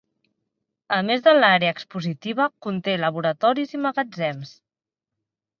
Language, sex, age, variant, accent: Catalan, female, 30-39, Central, central